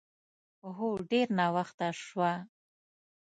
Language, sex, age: Pashto, female, 30-39